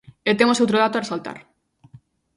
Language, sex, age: Galician, female, 19-29